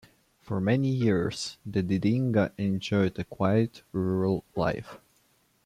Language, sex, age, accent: English, male, 19-29, England English